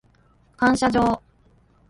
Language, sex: Japanese, female